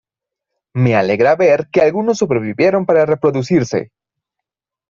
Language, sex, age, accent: Spanish, male, 19-29, México